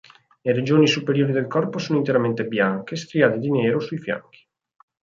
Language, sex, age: Italian, male, 19-29